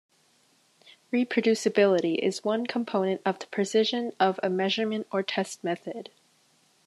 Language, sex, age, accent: English, female, under 19, United States English